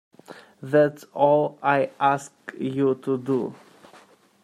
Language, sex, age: English, male, 19-29